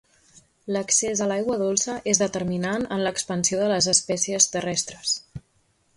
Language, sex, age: Catalan, female, 19-29